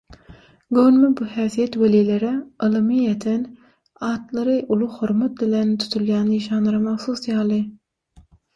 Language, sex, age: Turkmen, female, 19-29